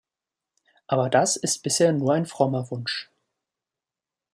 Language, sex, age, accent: German, male, 30-39, Deutschland Deutsch